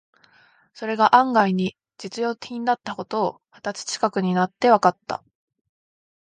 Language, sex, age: Japanese, female, 19-29